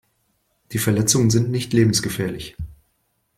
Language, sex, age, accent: German, male, 50-59, Deutschland Deutsch